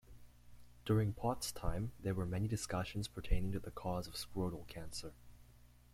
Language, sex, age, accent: English, male, under 19, Canadian English